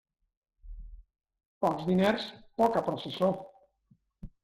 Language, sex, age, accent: Catalan, male, 50-59, valencià